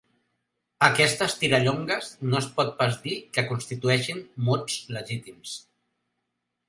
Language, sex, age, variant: Catalan, male, 40-49, Central